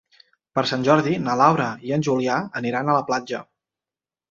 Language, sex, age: Catalan, male, 40-49